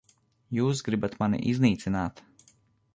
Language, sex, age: Latvian, male, 30-39